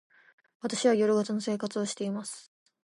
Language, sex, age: Japanese, female, 19-29